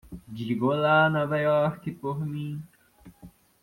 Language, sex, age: Portuguese, male, 19-29